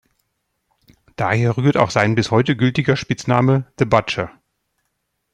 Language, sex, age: German, male, 40-49